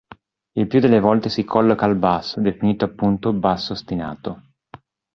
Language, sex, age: Italian, male, 40-49